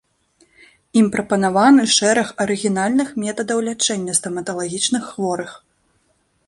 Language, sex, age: Belarusian, female, 19-29